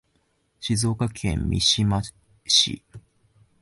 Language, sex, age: Japanese, male, 19-29